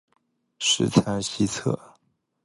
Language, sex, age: Chinese, male, 19-29